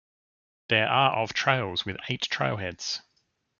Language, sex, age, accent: English, male, 30-39, Australian English